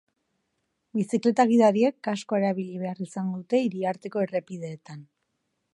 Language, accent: Basque, Erdialdekoa edo Nafarra (Gipuzkoa, Nafarroa)